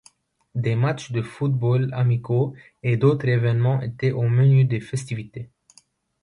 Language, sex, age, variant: French, male, 19-29, Français de métropole